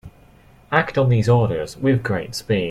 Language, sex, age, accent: English, male, under 19, England English